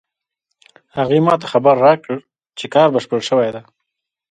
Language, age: Pashto, 30-39